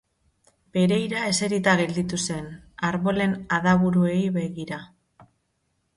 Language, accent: Basque, Mendebalekoa (Araba, Bizkaia, Gipuzkoako mendebaleko herri batzuk)